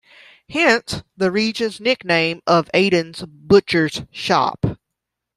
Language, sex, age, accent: English, female, 30-39, United States English